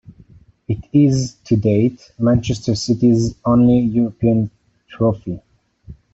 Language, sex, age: English, male, 19-29